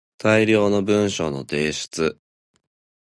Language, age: Japanese, 19-29